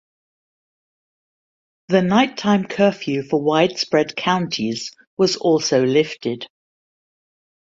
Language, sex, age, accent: English, female, 50-59, England English